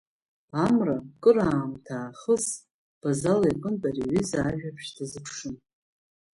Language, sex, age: Abkhazian, female, 40-49